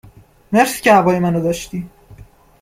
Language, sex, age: Persian, male, under 19